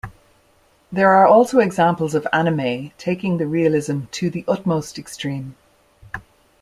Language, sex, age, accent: English, female, 50-59, Irish English